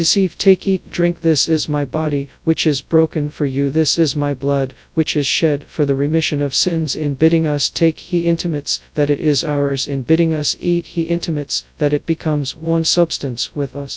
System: TTS, FastPitch